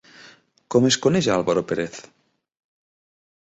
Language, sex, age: Catalan, male, 40-49